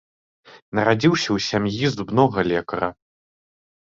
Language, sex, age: Belarusian, male, under 19